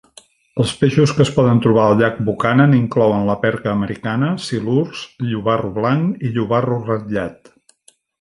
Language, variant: Catalan, Central